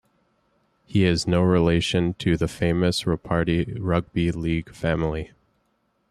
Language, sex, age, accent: English, male, 19-29, Canadian English